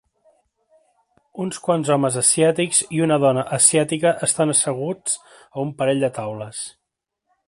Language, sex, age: Catalan, male, 30-39